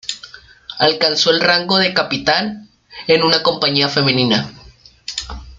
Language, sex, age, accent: Spanish, male, under 19, México